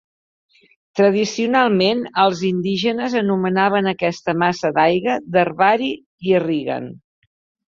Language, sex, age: Catalan, female, 60-69